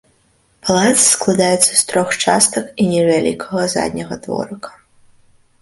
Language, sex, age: Belarusian, female, 19-29